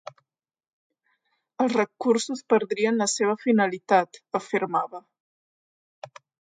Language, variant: Catalan, Central